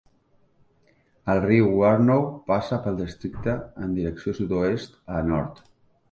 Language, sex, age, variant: Catalan, male, 40-49, Central